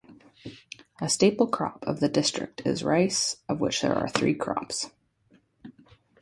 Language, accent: English, Canadian English